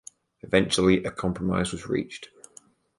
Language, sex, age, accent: English, male, under 19, England English